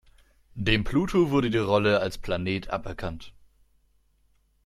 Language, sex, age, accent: German, male, 19-29, Deutschland Deutsch